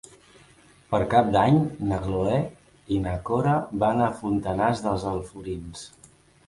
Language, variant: Catalan, Central